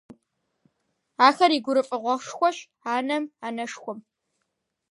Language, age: Kabardian, under 19